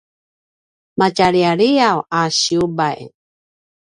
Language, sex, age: Paiwan, female, 50-59